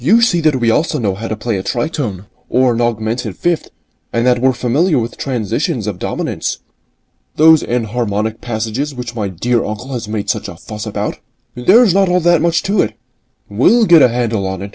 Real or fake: real